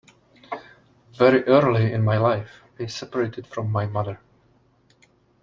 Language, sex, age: English, male, 30-39